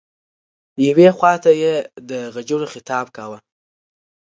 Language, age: Pashto, 19-29